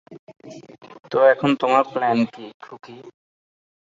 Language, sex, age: Bengali, male, 19-29